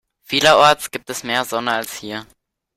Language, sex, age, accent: German, male, 19-29, Deutschland Deutsch